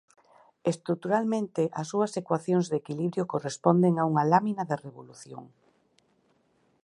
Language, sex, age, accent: Galician, female, 40-49, Oriental (común en zona oriental)